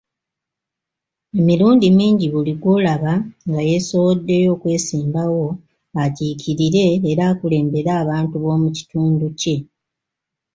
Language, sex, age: Ganda, female, 60-69